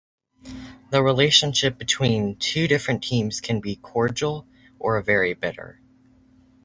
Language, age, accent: English, under 19, United States English